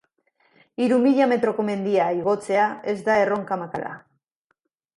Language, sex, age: Basque, female, 50-59